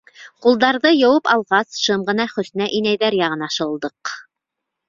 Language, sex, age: Bashkir, female, 30-39